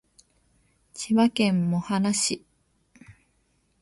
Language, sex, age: Japanese, female, 19-29